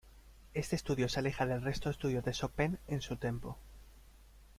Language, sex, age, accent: Spanish, male, 30-39, España: Norte peninsular (Asturias, Castilla y León, Cantabria, País Vasco, Navarra, Aragón, La Rioja, Guadalajara, Cuenca)